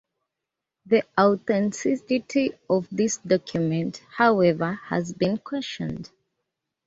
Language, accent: English, England English